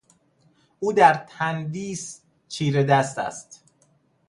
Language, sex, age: Persian, male, 30-39